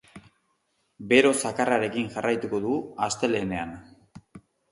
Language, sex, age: Basque, male, 40-49